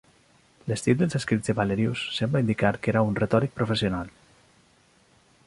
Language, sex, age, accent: Catalan, male, 40-49, valencià